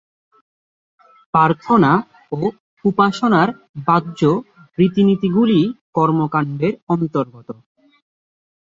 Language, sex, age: Bengali, male, 19-29